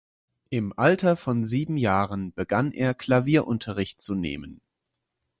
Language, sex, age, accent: German, male, 30-39, Deutschland Deutsch